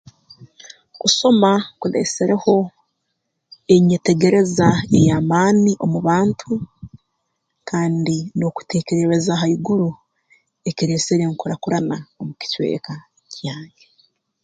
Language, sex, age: Tooro, female, 19-29